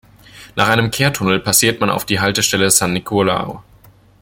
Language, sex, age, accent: German, male, 19-29, Deutschland Deutsch